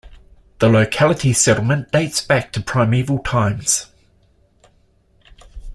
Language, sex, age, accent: English, male, 50-59, New Zealand English